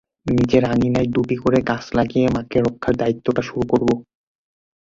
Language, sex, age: Bengali, male, 19-29